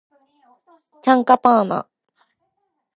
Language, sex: Japanese, female